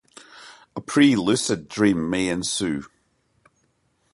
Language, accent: English, Scottish English